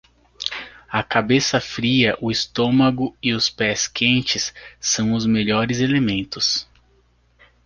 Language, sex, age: Portuguese, male, 30-39